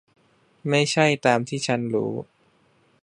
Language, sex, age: Thai, male, 30-39